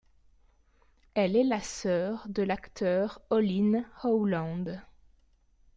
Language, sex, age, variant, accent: French, female, 19-29, Français d'Europe, Français de Belgique